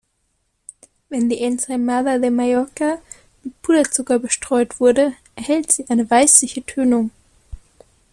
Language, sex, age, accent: German, female, 19-29, Deutschland Deutsch